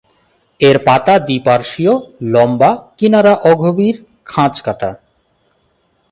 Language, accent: Bengali, Standard Bengali